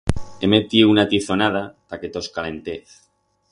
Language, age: Aragonese, 40-49